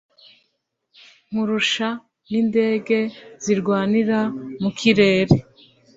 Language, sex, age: Kinyarwanda, female, 19-29